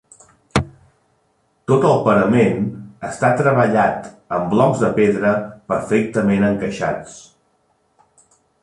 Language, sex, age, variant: Catalan, male, 40-49, Central